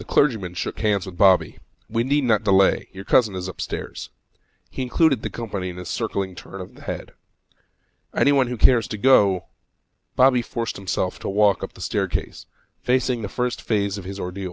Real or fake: real